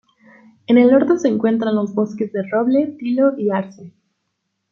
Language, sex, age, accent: Spanish, female, 19-29, México